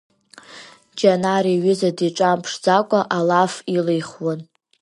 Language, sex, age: Abkhazian, female, under 19